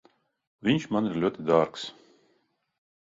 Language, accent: Latvian, Krievu